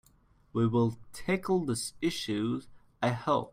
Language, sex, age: English, male, 19-29